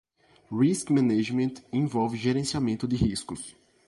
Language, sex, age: Portuguese, male, 19-29